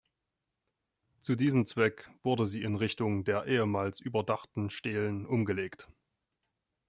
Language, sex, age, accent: German, male, 30-39, Deutschland Deutsch